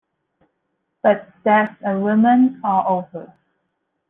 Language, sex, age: English, female, 19-29